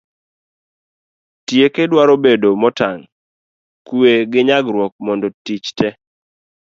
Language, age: Luo (Kenya and Tanzania), 19-29